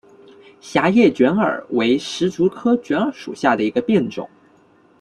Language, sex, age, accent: Chinese, male, 19-29, 出生地：广东省